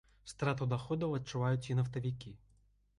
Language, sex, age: Belarusian, male, 19-29